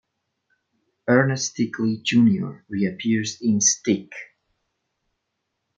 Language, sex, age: English, male, 19-29